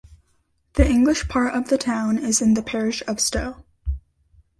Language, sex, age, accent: English, female, under 19, United States English